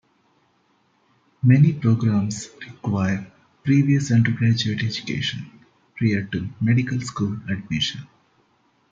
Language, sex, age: English, male, 30-39